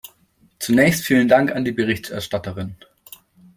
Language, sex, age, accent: German, male, 19-29, Deutschland Deutsch